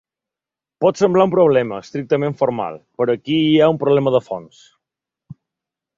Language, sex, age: Catalan, male, 40-49